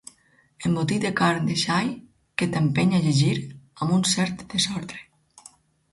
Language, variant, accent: Catalan, Alacantí, valencià